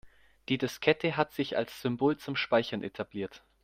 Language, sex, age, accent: German, male, under 19, Deutschland Deutsch